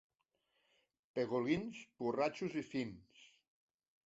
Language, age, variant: Catalan, 50-59, Central